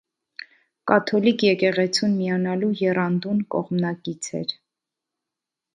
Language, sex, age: Armenian, female, 19-29